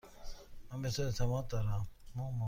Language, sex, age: Persian, male, 30-39